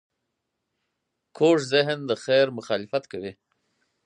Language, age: Pashto, 40-49